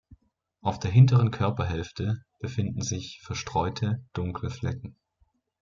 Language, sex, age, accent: German, male, 19-29, Deutschland Deutsch